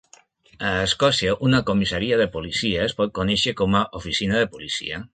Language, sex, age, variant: Catalan, male, 60-69, Nord-Occidental